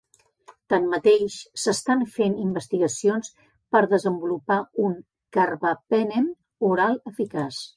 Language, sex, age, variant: Catalan, female, 50-59, Central